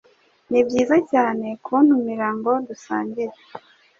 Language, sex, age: Kinyarwanda, female, 30-39